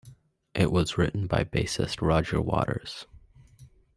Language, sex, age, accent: English, male, under 19, Canadian English